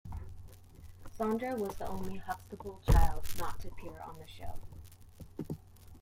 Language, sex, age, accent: English, female, 30-39, United States English